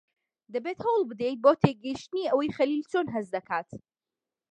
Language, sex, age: Central Kurdish, female, 30-39